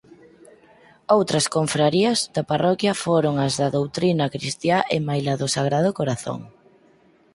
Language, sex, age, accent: Galician, female, 19-29, Normativo (estándar)